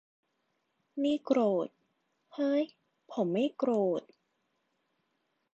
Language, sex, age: Thai, female, 19-29